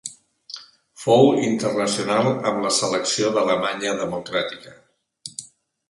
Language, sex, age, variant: Catalan, male, 60-69, Central